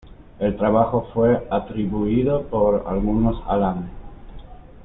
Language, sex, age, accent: Spanish, male, 30-39, España: Norte peninsular (Asturias, Castilla y León, Cantabria, País Vasco, Navarra, Aragón, La Rioja, Guadalajara, Cuenca)